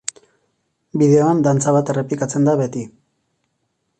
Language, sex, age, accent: Basque, male, 40-49, Erdialdekoa edo Nafarra (Gipuzkoa, Nafarroa)